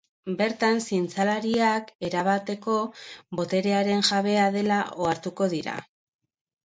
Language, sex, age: Basque, female, 40-49